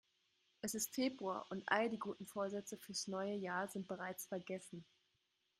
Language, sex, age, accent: German, female, 19-29, Deutschland Deutsch